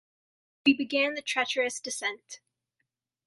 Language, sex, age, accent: English, female, under 19, United States English